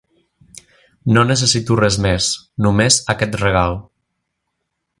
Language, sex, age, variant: Catalan, male, 19-29, Central